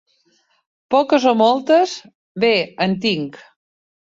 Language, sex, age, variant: Catalan, female, 40-49, Central